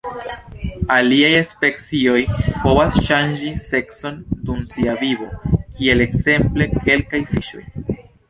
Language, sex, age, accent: Esperanto, male, 19-29, Internacia